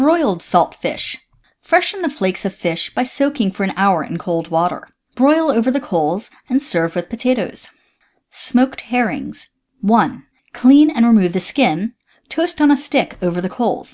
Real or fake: real